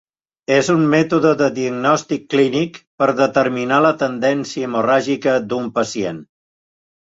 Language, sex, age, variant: Catalan, male, 70-79, Central